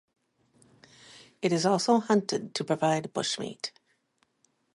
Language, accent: English, United States English